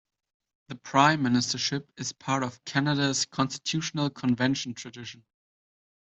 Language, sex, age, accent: English, male, 19-29, United States English